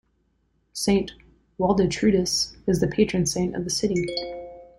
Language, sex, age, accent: English, female, 30-39, United States English